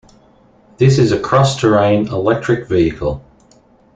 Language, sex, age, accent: English, male, 40-49, Australian English